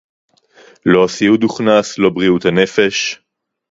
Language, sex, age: Hebrew, male, 19-29